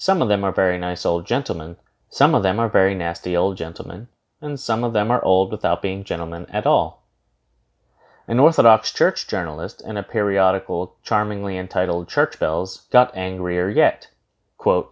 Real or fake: real